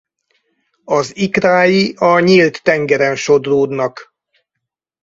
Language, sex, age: Hungarian, male, 60-69